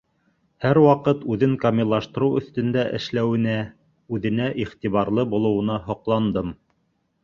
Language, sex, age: Bashkir, male, 30-39